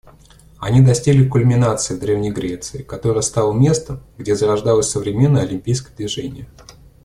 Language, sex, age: Russian, male, 30-39